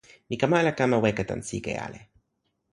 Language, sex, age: Toki Pona, male, 19-29